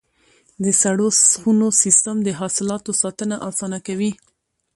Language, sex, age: Pashto, female, 19-29